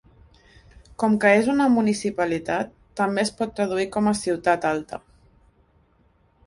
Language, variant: Catalan, Central